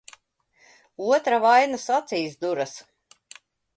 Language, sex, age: Latvian, female, 50-59